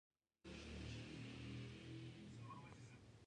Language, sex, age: Pashto, female, 19-29